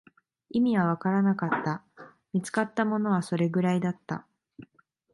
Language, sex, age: Japanese, female, 19-29